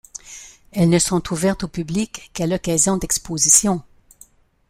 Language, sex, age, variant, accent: French, female, 70-79, Français d'Amérique du Nord, Français du Canada